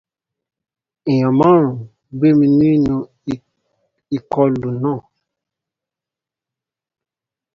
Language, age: Yoruba, 19-29